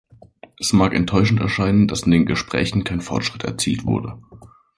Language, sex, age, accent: German, male, 19-29, Deutschland Deutsch